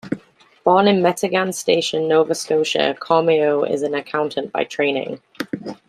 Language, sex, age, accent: English, female, 30-39, England English